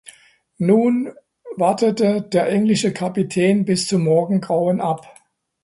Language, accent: German, Deutschland Deutsch